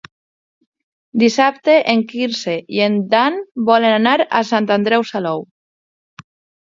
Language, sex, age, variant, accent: Catalan, female, 30-39, Valencià central, valencià